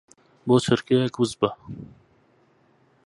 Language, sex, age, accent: Central Kurdish, male, 19-29, سۆرانی